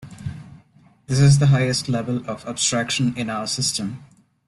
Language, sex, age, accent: English, male, 19-29, India and South Asia (India, Pakistan, Sri Lanka)